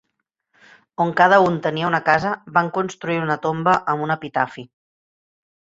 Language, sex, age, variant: Catalan, female, 50-59, Central